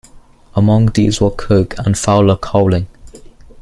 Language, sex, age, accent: English, male, under 19, England English